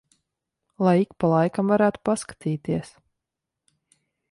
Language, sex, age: Latvian, female, 30-39